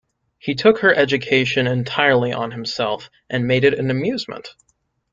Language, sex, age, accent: English, male, 19-29, United States English